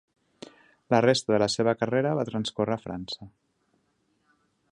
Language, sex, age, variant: Catalan, male, 30-39, Nord-Occidental